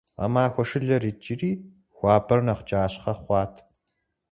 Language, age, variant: Kabardian, 19-29, Адыгэбзэ (Къэбэрдей, Кирил, псоми зэдай)